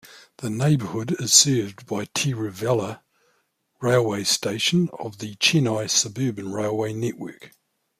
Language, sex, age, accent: English, male, 50-59, New Zealand English